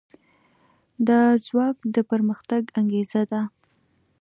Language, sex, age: Pashto, female, 19-29